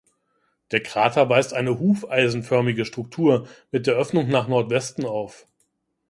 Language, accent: German, Deutschland Deutsch